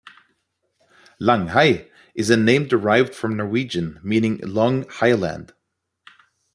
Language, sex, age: English, male, 30-39